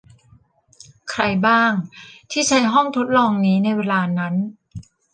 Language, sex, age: Thai, female, 40-49